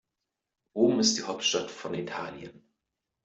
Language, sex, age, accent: German, male, 19-29, Deutschland Deutsch